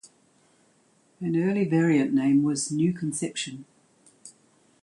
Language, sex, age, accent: English, female, 70-79, New Zealand English